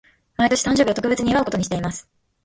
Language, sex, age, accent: Japanese, female, under 19, 標準